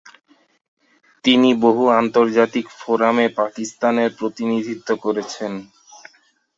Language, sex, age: Bengali, male, 19-29